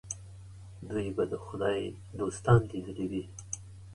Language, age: Pashto, 60-69